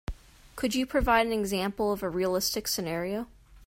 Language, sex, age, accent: English, female, 19-29, United States English